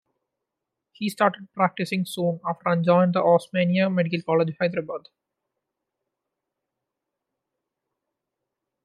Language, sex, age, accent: English, male, under 19, India and South Asia (India, Pakistan, Sri Lanka)